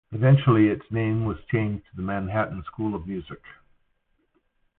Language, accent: English, Canadian English